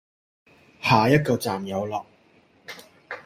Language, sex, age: Cantonese, male, 30-39